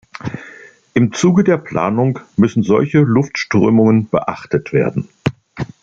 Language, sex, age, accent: German, male, 60-69, Deutschland Deutsch